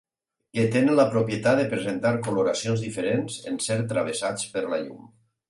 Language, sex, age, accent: Catalan, male, 60-69, valencià